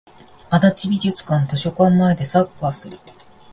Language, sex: Japanese, female